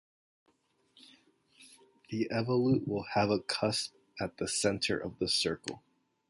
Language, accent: English, United States English